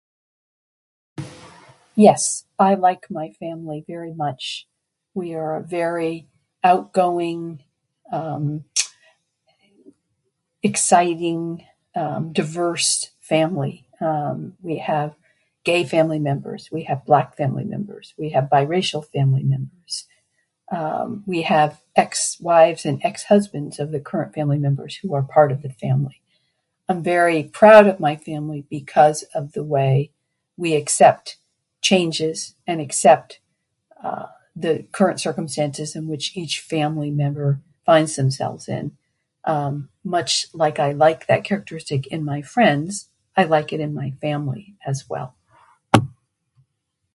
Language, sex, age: English, female, 60-69